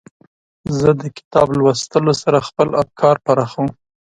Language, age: Pashto, 19-29